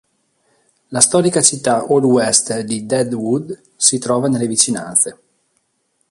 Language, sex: Italian, male